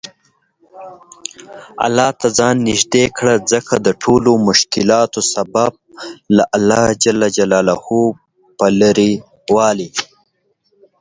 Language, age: Pashto, 19-29